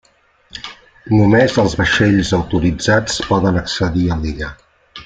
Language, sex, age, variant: Catalan, male, 60-69, Central